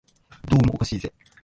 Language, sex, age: Japanese, male, 19-29